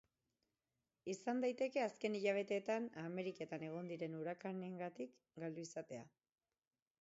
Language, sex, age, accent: Basque, female, 40-49, Erdialdekoa edo Nafarra (Gipuzkoa, Nafarroa)